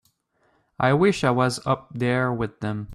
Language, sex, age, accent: English, male, 19-29, Canadian English